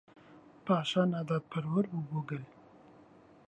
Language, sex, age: Central Kurdish, male, 19-29